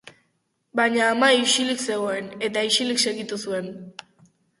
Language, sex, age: Basque, female, under 19